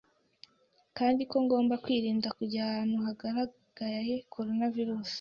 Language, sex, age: Kinyarwanda, female, 19-29